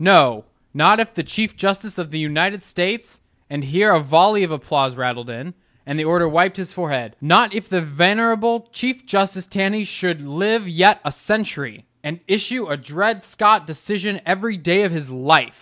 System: none